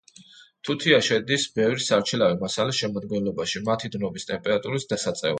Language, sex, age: Georgian, male, 30-39